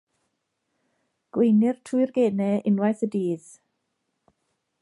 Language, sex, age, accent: Welsh, female, 40-49, Y Deyrnas Unedig Cymraeg